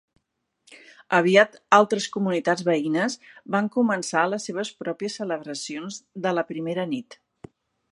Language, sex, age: Catalan, female, 60-69